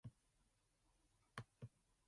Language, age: English, 19-29